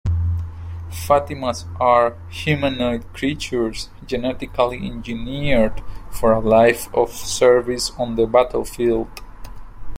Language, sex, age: English, male, 30-39